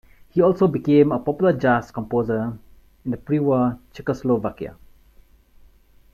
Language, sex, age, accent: English, male, 30-39, India and South Asia (India, Pakistan, Sri Lanka)